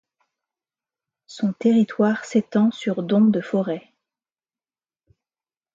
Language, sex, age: French, female, 50-59